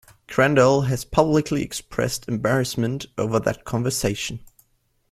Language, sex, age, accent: English, male, 19-29, Australian English